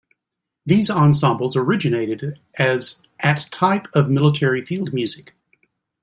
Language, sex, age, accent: English, male, 60-69, United States English